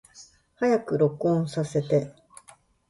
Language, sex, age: Japanese, female, 50-59